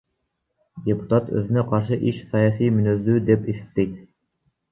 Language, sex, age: Kyrgyz, male, 19-29